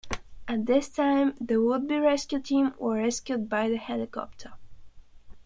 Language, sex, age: English, female, 19-29